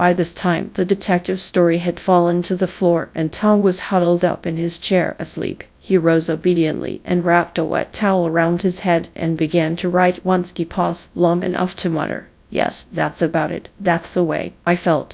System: TTS, GradTTS